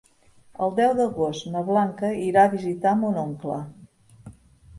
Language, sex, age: Catalan, female, 50-59